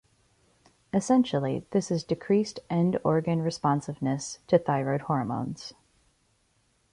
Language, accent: English, United States English